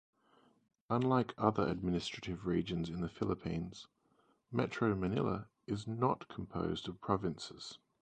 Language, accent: English, Australian English